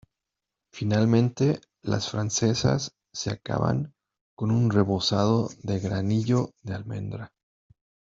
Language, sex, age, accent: Spanish, male, 40-49, México